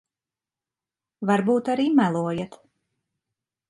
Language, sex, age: Latvian, female, 50-59